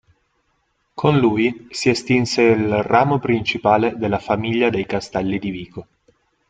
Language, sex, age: Italian, male, 19-29